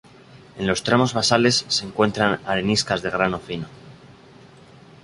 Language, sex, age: Spanish, male, 19-29